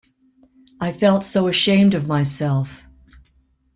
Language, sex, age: English, female, 60-69